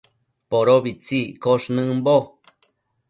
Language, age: Matsés, 30-39